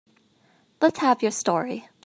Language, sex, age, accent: English, female, 19-29, United States English